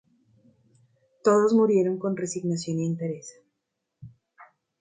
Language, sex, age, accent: Spanish, female, 40-49, Andino-Pacífico: Colombia, Perú, Ecuador, oeste de Bolivia y Venezuela andina